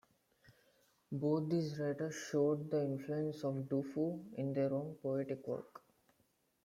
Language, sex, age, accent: English, male, 19-29, India and South Asia (India, Pakistan, Sri Lanka)